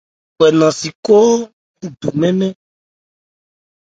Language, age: Ebrié, 19-29